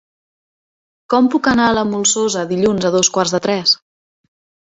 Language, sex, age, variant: Catalan, female, 30-39, Central